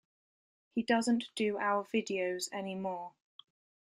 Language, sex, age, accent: English, female, 19-29, England English